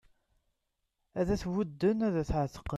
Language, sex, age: Kabyle, male, 30-39